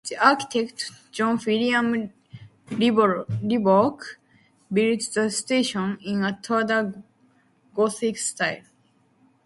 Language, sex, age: English, female, under 19